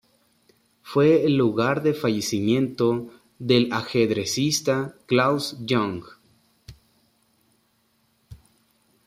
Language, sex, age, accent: Spanish, male, 19-29, México